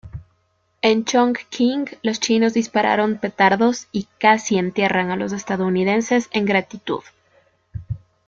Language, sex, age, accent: Spanish, female, 19-29, Andino-Pacífico: Colombia, Perú, Ecuador, oeste de Bolivia y Venezuela andina